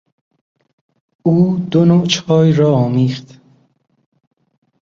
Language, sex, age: Persian, male, 30-39